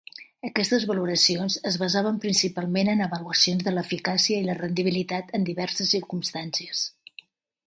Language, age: Catalan, 60-69